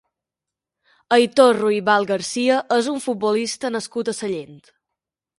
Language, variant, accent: Catalan, Balear, balear